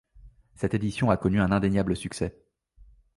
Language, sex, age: French, male, 19-29